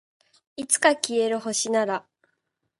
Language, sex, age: Japanese, female, under 19